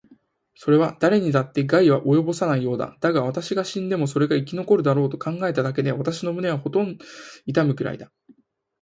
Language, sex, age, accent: Japanese, male, 19-29, 標準語